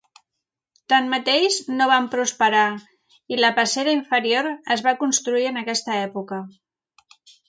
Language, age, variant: Catalan, 40-49, Central